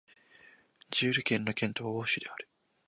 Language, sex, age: Japanese, male, under 19